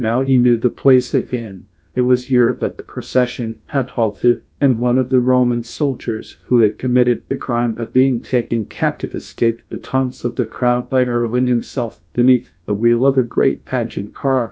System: TTS, GlowTTS